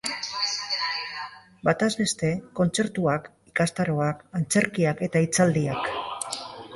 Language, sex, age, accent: Basque, male, 50-59, Mendebalekoa (Araba, Bizkaia, Gipuzkoako mendebaleko herri batzuk)